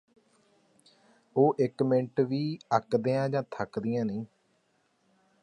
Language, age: Punjabi, 30-39